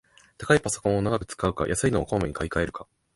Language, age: Japanese, 19-29